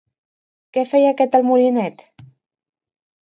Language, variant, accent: Catalan, Central, central